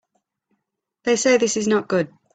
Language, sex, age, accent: English, female, 30-39, England English